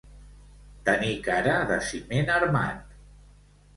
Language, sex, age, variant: Catalan, male, 60-69, Central